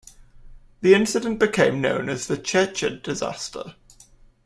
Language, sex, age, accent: English, male, 19-29, England English